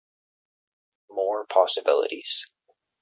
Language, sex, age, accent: English, male, under 19, United States English